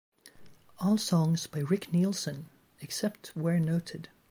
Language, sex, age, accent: English, female, 30-39, United States English